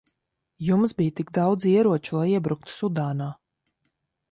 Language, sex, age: Latvian, female, 30-39